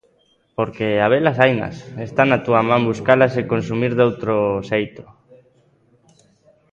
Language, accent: Galician, Atlántico (seseo e gheada)